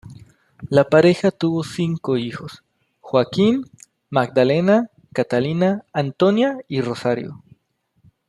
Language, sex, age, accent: Spanish, male, 30-39, México